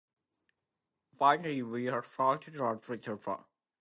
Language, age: English, 19-29